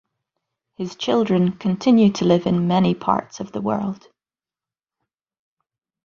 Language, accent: English, Northern Irish; yorkshire